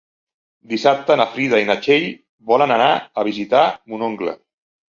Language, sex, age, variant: Catalan, male, 40-49, Central